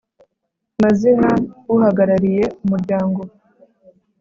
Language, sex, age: Kinyarwanda, male, 19-29